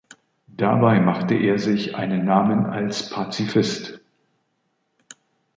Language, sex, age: German, male, 60-69